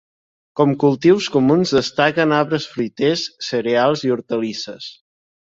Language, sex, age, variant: Catalan, male, 19-29, Central